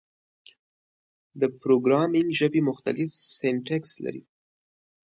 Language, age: Pashto, 19-29